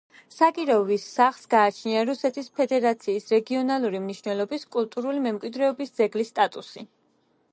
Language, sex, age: Georgian, female, 19-29